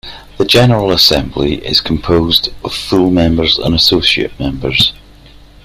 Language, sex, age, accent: English, male, 40-49, Scottish English